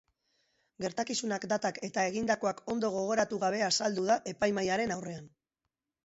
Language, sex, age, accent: Basque, female, 40-49, Mendebalekoa (Araba, Bizkaia, Gipuzkoako mendebaleko herri batzuk)